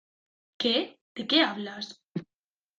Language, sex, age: Spanish, female, 19-29